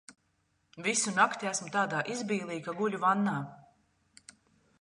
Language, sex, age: Latvian, female, 30-39